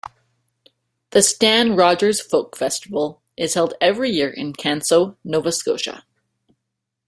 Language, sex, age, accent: English, female, 19-29, Canadian English